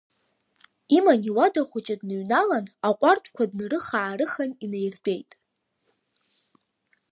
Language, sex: Abkhazian, female